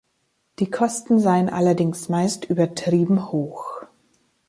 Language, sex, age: German, female, 30-39